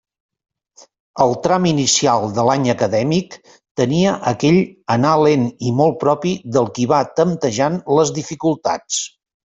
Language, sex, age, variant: Catalan, male, 50-59, Central